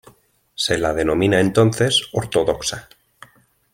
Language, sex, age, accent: Spanish, male, 30-39, España: Norte peninsular (Asturias, Castilla y León, Cantabria, País Vasco, Navarra, Aragón, La Rioja, Guadalajara, Cuenca)